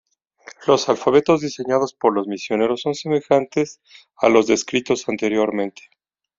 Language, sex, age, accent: Spanish, male, 40-49, México